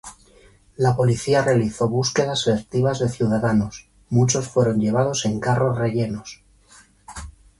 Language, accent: Spanish, España: Centro-Sur peninsular (Madrid, Toledo, Castilla-La Mancha)